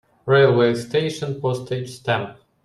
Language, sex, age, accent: English, male, 30-39, United States English